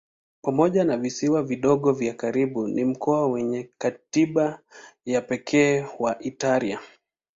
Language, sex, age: Swahili, male, 19-29